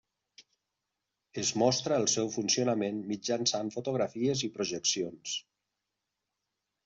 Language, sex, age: Catalan, male, 40-49